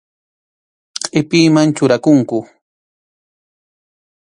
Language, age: Arequipa-La Unión Quechua, 30-39